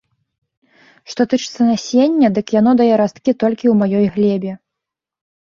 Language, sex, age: Belarusian, female, 19-29